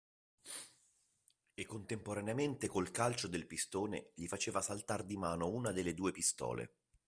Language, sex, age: Italian, male, 50-59